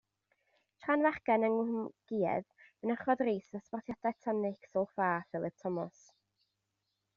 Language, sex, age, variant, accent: Welsh, female, 19-29, North-Eastern Welsh, Y Deyrnas Unedig Cymraeg